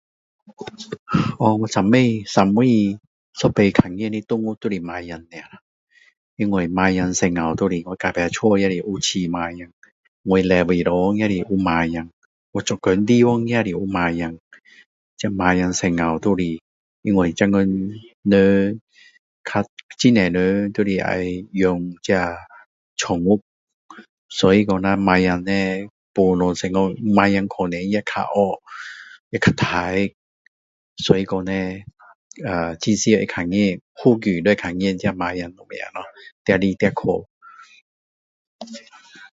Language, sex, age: Min Dong Chinese, male, 50-59